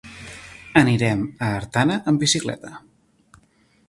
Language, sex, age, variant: Catalan, male, 40-49, Nord-Occidental